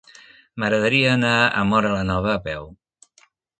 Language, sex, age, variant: Catalan, male, 60-69, Nord-Occidental